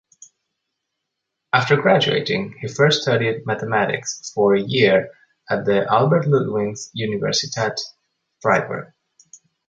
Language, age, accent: English, 30-39, Canadian English